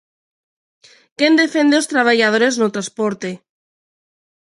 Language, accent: Galician, Neofalante